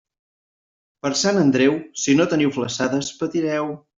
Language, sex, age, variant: Catalan, male, 19-29, Central